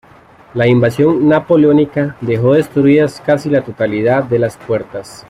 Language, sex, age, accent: Spanish, male, 30-39, América central